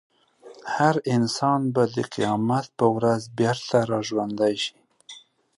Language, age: Pashto, 40-49